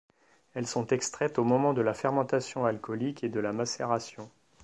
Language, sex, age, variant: French, male, 50-59, Français de métropole